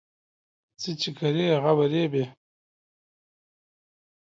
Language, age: Pashto, 40-49